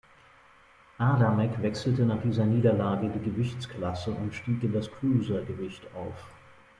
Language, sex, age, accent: German, male, 40-49, Deutschland Deutsch